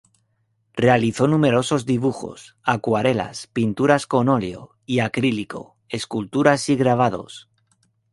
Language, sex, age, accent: Spanish, male, 30-39, España: Centro-Sur peninsular (Madrid, Toledo, Castilla-La Mancha)